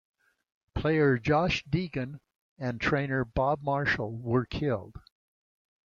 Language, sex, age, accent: English, male, 80-89, United States English